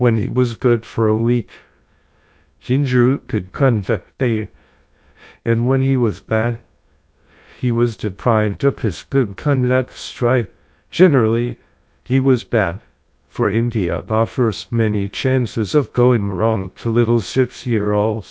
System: TTS, GlowTTS